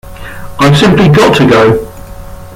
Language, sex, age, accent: English, male, 30-39, England English